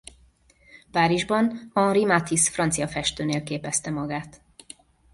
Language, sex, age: Hungarian, female, 40-49